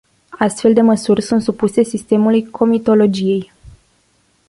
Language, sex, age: Romanian, female, 19-29